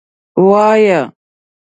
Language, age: Pashto, 19-29